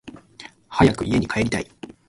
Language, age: Japanese, 30-39